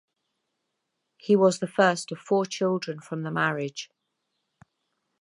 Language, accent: English, England English